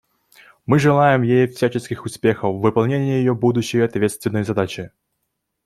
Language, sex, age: Russian, male, 19-29